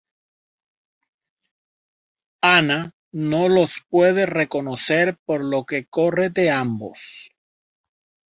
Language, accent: Spanish, Caribe: Cuba, Venezuela, Puerto Rico, República Dominicana, Panamá, Colombia caribeña, México caribeño, Costa del golfo de México